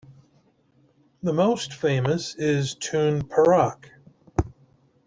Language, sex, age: English, male, 50-59